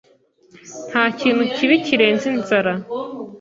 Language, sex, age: Kinyarwanda, female, 19-29